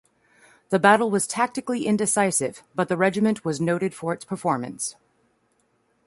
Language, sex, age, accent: English, female, 30-39, United States English